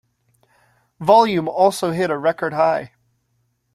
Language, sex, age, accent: English, male, 19-29, United States English